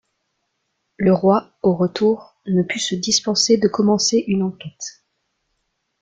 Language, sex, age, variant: French, female, 19-29, Français de métropole